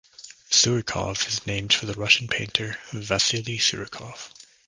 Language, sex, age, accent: English, male, 19-29, United States English